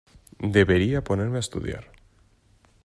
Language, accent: Spanish, España: Norte peninsular (Asturias, Castilla y León, Cantabria, País Vasco, Navarra, Aragón, La Rioja, Guadalajara, Cuenca)